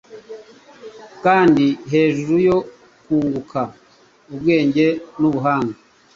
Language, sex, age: Kinyarwanda, male, 40-49